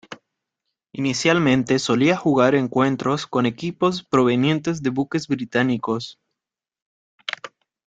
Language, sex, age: Spanish, male, 19-29